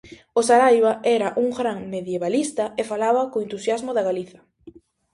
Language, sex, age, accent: Galician, female, 19-29, Atlántico (seseo e gheada)